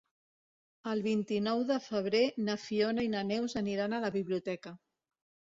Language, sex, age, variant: Catalan, female, 50-59, Central